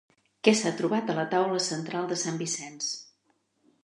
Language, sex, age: Catalan, female, 50-59